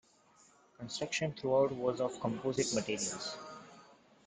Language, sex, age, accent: English, male, 19-29, India and South Asia (India, Pakistan, Sri Lanka)